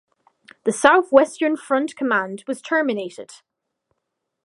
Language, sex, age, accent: English, female, under 19, Irish English